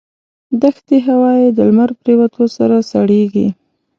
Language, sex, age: Pashto, female, 19-29